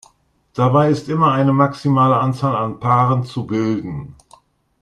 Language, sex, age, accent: German, male, 50-59, Deutschland Deutsch